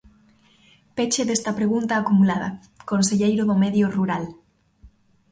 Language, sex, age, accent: Galician, female, 19-29, Normativo (estándar)